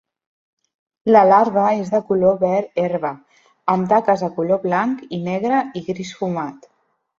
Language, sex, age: Catalan, female, 30-39